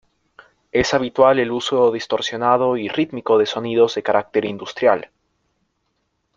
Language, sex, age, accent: Spanish, male, 19-29, México